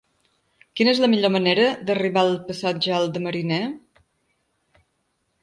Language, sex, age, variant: Catalan, female, 50-59, Balear